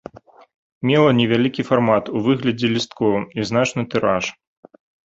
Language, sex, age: Belarusian, male, 30-39